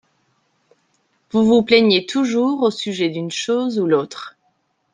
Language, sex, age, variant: French, female, 40-49, Français de métropole